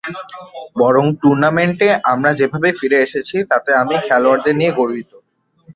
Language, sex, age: Bengali, male, under 19